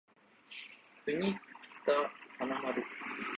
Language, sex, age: Japanese, male, 19-29